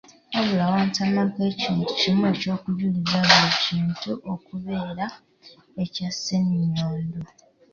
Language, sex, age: Ganda, female, 19-29